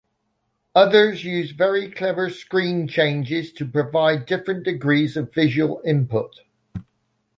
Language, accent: English, England English